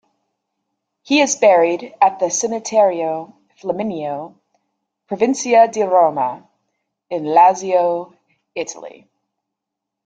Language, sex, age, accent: English, female, 30-39, United States English